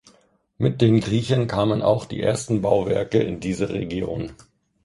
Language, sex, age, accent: German, male, 40-49, Deutschland Deutsch